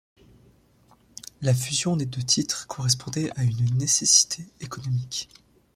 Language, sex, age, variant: French, male, 19-29, Français de métropole